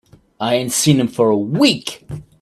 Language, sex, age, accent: English, male, 30-39, England English